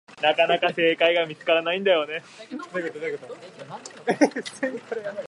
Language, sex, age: Japanese, male, 19-29